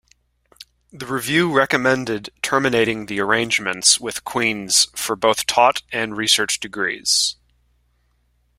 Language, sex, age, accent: English, male, 19-29, United States English